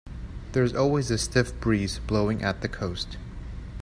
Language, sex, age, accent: English, male, 19-29, United States English